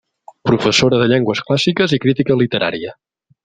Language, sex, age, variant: Catalan, male, 40-49, Central